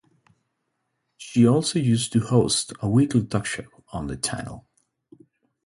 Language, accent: English, United States English